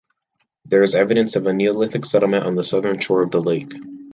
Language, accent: English, United States English